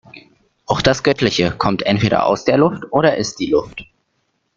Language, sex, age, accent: German, male, under 19, Deutschland Deutsch